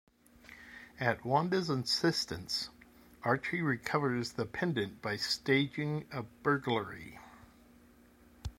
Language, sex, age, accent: English, male, 60-69, United States English